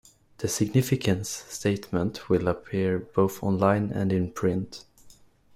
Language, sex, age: English, male, under 19